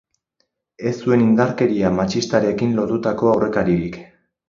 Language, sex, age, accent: Basque, male, 19-29, Erdialdekoa edo Nafarra (Gipuzkoa, Nafarroa)